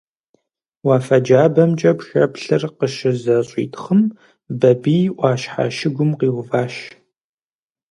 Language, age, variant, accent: Kabardian, 19-29, Адыгэбзэ (Къэбэрдей, Кирил, псоми зэдай), Джылэхъстэней (Gilahsteney)